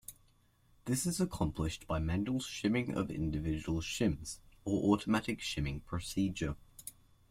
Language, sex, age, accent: English, male, under 19, Australian English